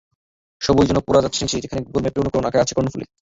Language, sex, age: Bengali, male, under 19